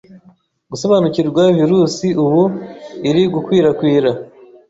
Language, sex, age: Kinyarwanda, male, 19-29